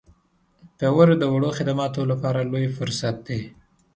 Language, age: Pashto, 19-29